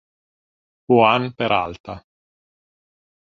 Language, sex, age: Italian, male, 40-49